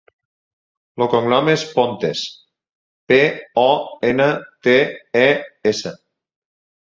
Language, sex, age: Catalan, male, 50-59